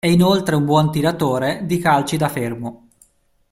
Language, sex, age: Italian, male, 30-39